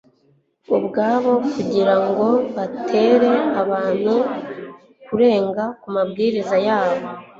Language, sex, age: Kinyarwanda, female, 19-29